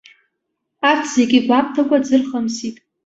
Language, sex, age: Abkhazian, female, under 19